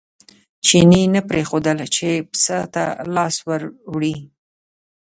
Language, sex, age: Pashto, female, 50-59